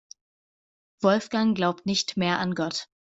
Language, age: German, under 19